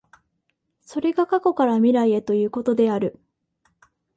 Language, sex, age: Japanese, female, 19-29